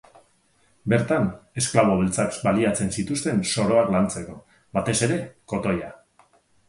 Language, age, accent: Basque, 40-49, Mendebalekoa (Araba, Bizkaia, Gipuzkoako mendebaleko herri batzuk)